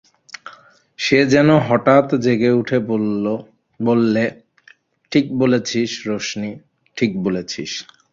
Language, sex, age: Bengali, male, 19-29